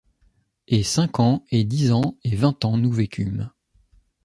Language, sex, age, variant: French, male, 30-39, Français de métropole